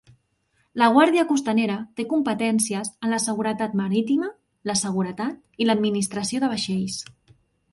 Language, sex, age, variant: Catalan, female, 30-39, Central